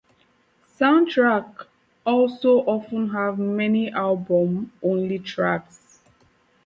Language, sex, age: English, female, 19-29